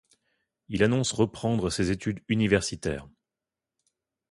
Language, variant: French, Français de métropole